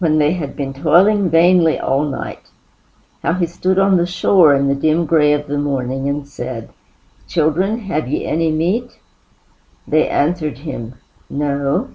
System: none